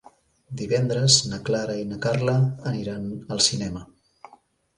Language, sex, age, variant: Catalan, male, 40-49, Central